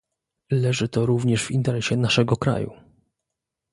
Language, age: Polish, 30-39